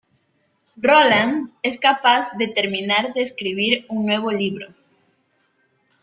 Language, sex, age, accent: Spanish, female, 19-29, Andino-Pacífico: Colombia, Perú, Ecuador, oeste de Bolivia y Venezuela andina